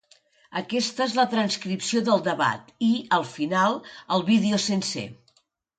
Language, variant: Catalan, Nord-Occidental